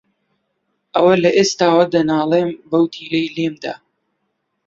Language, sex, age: Central Kurdish, male, 19-29